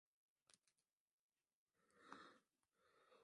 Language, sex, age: Swahili, female, 19-29